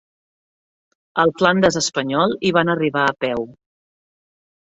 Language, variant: Catalan, Septentrional